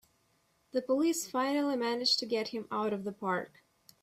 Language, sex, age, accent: English, female, 19-29, United States English